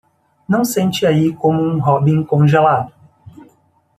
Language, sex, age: Portuguese, male, 30-39